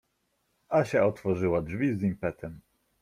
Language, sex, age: Polish, male, 19-29